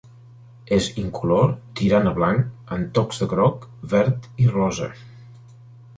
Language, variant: Catalan, Central